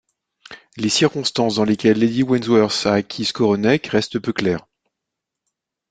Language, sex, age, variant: French, male, 40-49, Français de métropole